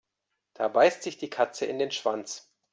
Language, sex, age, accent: German, male, 40-49, Deutschland Deutsch